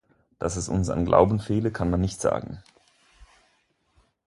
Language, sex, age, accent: German, male, 19-29, Schweizerdeutsch